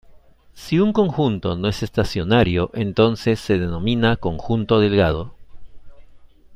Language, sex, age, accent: Spanish, male, 50-59, Andino-Pacífico: Colombia, Perú, Ecuador, oeste de Bolivia y Venezuela andina